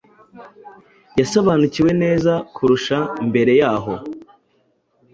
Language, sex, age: Kinyarwanda, male, 19-29